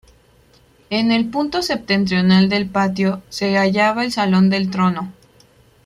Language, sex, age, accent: Spanish, female, 19-29, México